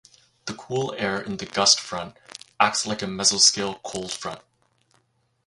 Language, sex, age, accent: English, male, 19-29, Canadian English